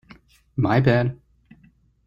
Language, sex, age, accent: English, male, 19-29, United States English